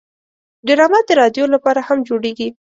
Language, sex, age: Pashto, female, 19-29